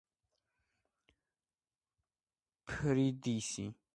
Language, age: Georgian, under 19